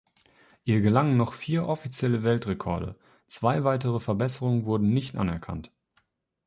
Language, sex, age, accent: German, male, 19-29, Deutschland Deutsch